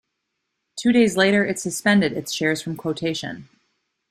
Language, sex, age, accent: English, female, 30-39, United States English